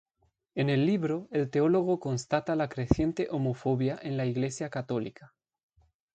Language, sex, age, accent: Spanish, male, 19-29, España: Centro-Sur peninsular (Madrid, Toledo, Castilla-La Mancha)